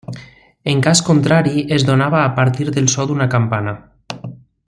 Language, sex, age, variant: Catalan, male, 40-49, Central